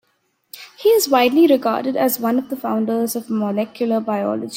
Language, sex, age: English, female, under 19